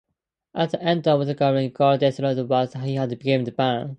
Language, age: English, under 19